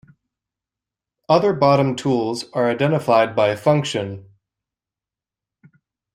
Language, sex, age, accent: English, male, 19-29, United States English